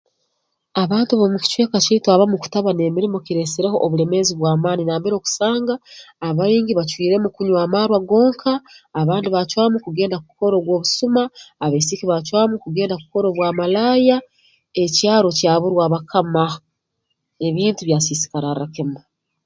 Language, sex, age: Tooro, female, 40-49